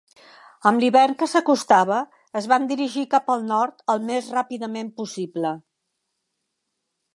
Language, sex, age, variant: Catalan, female, 70-79, Central